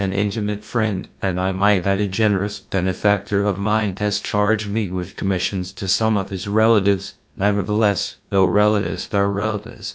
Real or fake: fake